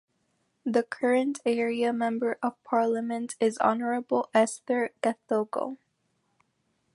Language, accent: English, United States English